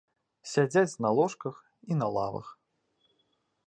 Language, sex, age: Belarusian, male, 19-29